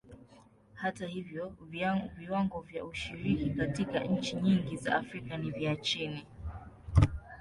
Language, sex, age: Swahili, female, 19-29